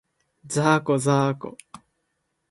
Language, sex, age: Japanese, male, 19-29